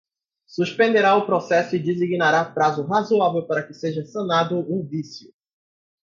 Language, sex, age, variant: Portuguese, male, 19-29, Portuguese (Brasil)